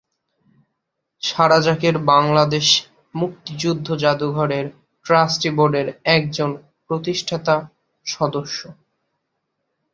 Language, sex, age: Bengali, male, 19-29